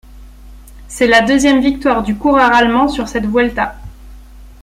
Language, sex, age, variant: French, female, 30-39, Français de métropole